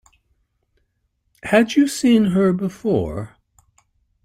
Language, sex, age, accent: English, male, 60-69, United States English